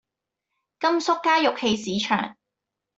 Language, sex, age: Cantonese, female, 19-29